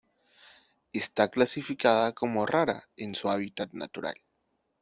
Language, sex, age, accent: Spanish, male, 19-29, Andino-Pacífico: Colombia, Perú, Ecuador, oeste de Bolivia y Venezuela andina